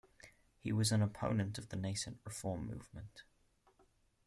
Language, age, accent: English, 19-29, England English